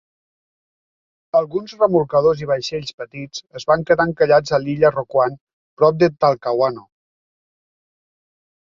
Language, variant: Catalan, Nord-Occidental